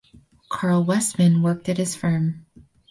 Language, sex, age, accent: English, female, 19-29, United States English